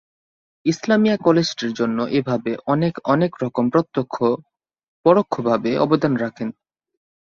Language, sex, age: Bengali, male, 19-29